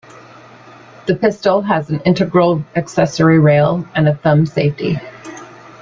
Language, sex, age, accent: English, female, 50-59, United States English